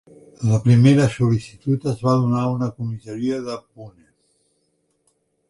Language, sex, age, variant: Catalan, male, 60-69, Central